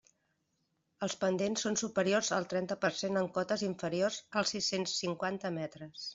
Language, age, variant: Catalan, 50-59, Central